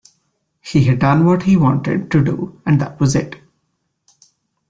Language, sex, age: English, male, 19-29